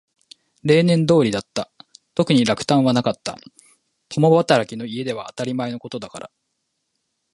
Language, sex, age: Japanese, male, 30-39